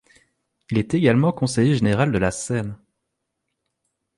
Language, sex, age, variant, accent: French, male, 30-39, Français d'Europe, Français de Belgique